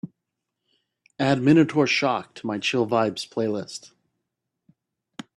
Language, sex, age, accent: English, male, 40-49, United States English